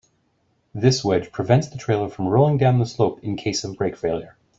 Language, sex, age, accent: English, male, 30-39, United States English